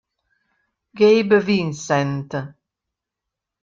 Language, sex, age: Italian, female, 70-79